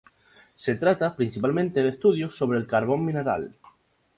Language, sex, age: Spanish, male, 19-29